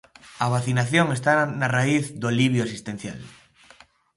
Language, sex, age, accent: Galician, male, 30-39, Oriental (común en zona oriental)